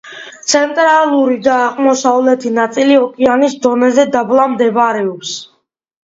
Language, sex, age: Georgian, male, under 19